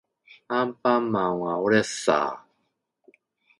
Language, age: Japanese, 40-49